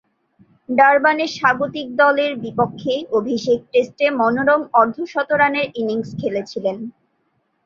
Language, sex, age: Bengali, female, 19-29